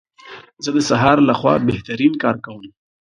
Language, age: Pashto, 19-29